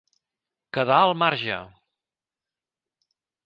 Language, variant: Catalan, Central